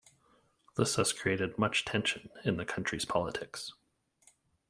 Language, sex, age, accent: English, male, 30-39, Canadian English